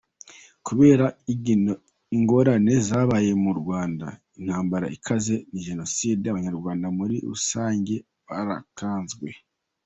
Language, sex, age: Kinyarwanda, male, 19-29